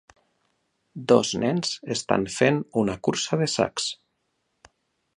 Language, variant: Catalan, Nord-Occidental